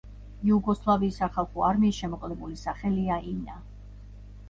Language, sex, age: Georgian, female, 40-49